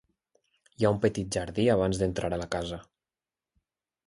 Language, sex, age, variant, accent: Catalan, male, 19-29, Valencià meridional, valencià